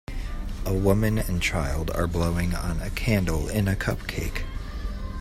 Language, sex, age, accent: English, male, 19-29, United States English